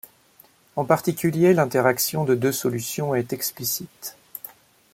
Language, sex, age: French, male, 40-49